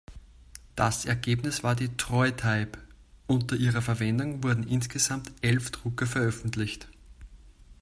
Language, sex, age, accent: German, male, 19-29, Österreichisches Deutsch